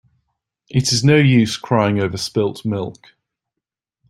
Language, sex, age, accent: English, male, 30-39, England English